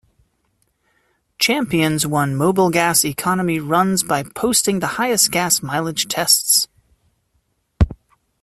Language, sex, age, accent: English, male, 30-39, United States English